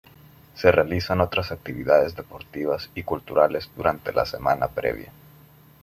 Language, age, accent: Spanish, 19-29, América central